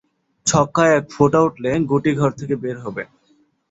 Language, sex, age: Bengali, male, 19-29